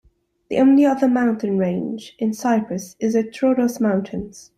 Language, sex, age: English, male, 19-29